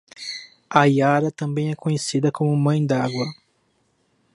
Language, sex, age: Portuguese, male, 19-29